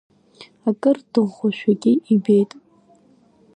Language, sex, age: Abkhazian, female, under 19